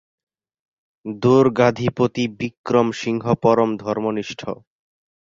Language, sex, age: Bengali, male, 19-29